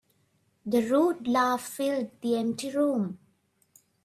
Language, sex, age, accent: English, female, 30-39, India and South Asia (India, Pakistan, Sri Lanka)